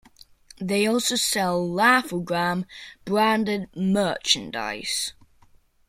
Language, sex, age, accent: English, male, under 19, Welsh English